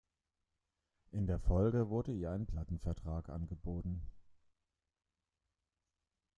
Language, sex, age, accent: German, male, 30-39, Deutschland Deutsch